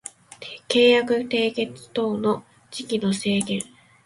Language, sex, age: Japanese, female, 19-29